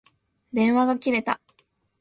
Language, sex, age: Japanese, female, 19-29